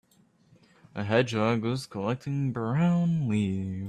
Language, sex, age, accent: English, male, under 19, United States English